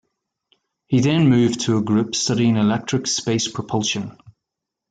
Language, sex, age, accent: English, male, 40-49, Irish English